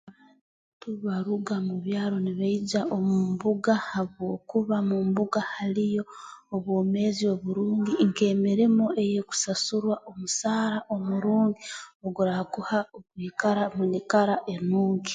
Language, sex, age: Tooro, female, 19-29